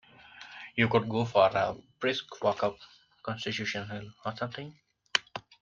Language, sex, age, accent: English, male, 19-29, India and South Asia (India, Pakistan, Sri Lanka)